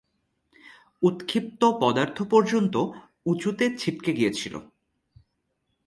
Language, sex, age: Bengali, male, 19-29